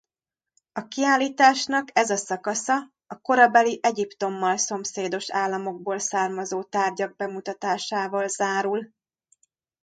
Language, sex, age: Hungarian, female, 30-39